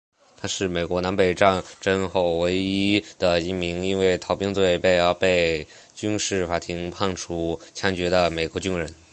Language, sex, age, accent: Chinese, male, under 19, 出生地：浙江省